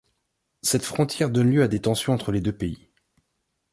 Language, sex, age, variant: French, male, 30-39, Français de métropole